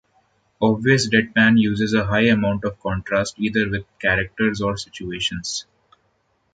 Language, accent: English, India and South Asia (India, Pakistan, Sri Lanka)